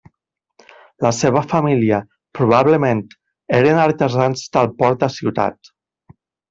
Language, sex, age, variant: Catalan, male, 40-49, Central